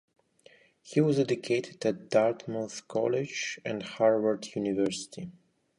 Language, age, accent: English, 19-29, Russian